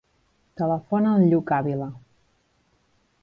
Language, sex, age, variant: Catalan, female, 30-39, Central